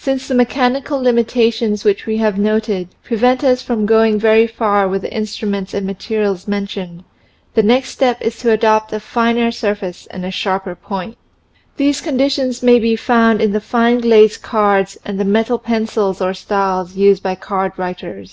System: none